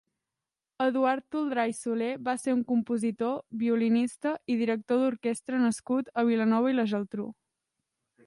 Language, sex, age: Catalan, male, 40-49